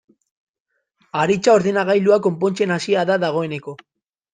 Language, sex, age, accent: Basque, male, 19-29, Mendebalekoa (Araba, Bizkaia, Gipuzkoako mendebaleko herri batzuk)